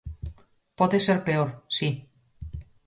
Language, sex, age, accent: Galician, female, 30-39, Normativo (estándar)